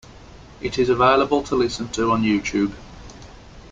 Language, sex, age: English, male, 19-29